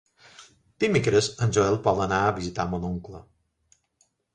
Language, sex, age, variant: Catalan, male, 50-59, Balear